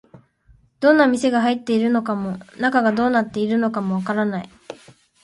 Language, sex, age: Japanese, female, 19-29